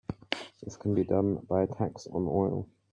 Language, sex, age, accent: English, male, 19-29, England English